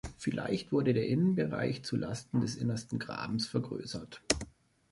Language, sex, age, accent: German, male, 30-39, Deutschland Deutsch